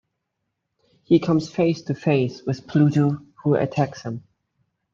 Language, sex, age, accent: English, male, 19-29, United States English